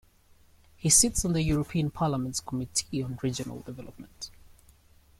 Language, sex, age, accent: English, male, 19-29, England English